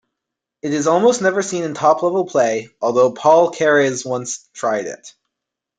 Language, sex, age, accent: English, male, 19-29, United States English